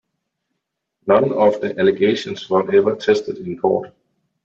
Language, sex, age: English, male, 19-29